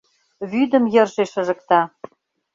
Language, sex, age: Mari, female, 50-59